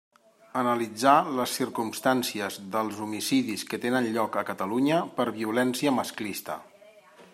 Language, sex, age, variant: Catalan, male, 40-49, Central